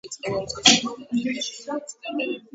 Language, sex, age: Georgian, female, under 19